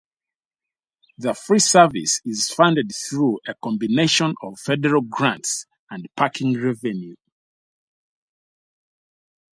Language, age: English, 40-49